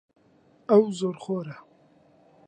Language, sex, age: Central Kurdish, male, 19-29